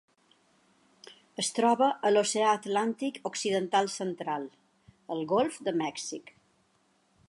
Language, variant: Catalan, Balear